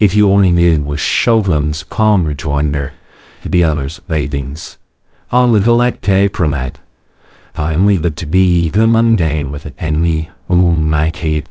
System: TTS, VITS